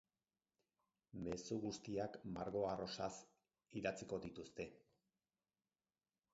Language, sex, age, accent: Basque, male, 60-69, Erdialdekoa edo Nafarra (Gipuzkoa, Nafarroa)